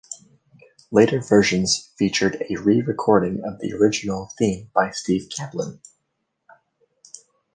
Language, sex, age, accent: English, male, 30-39, United States English